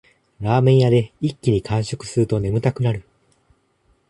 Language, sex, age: Japanese, male, 19-29